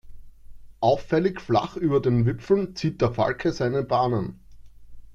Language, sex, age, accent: German, male, 30-39, Österreichisches Deutsch